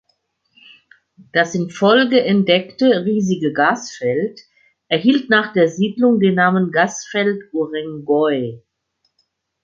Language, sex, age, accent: German, female, 60-69, Deutschland Deutsch